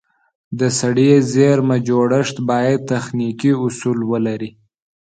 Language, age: Pashto, under 19